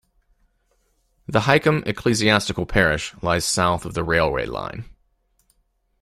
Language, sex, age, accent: English, male, 40-49, United States English